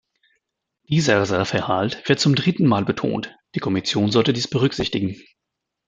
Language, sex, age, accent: German, male, 30-39, Deutschland Deutsch